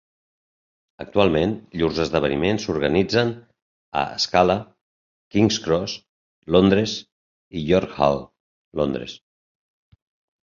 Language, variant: Catalan, Central